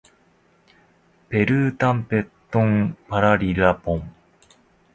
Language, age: Japanese, 30-39